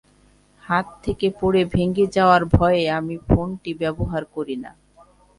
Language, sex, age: Bengali, male, 19-29